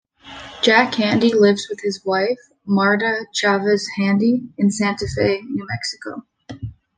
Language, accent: English, Canadian English